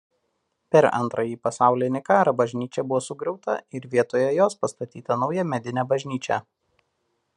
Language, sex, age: Lithuanian, male, 30-39